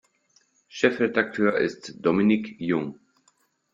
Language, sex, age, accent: German, male, 40-49, Deutschland Deutsch